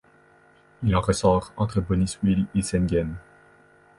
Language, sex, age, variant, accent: French, male, 19-29, Français d'Amérique du Nord, Français du Canada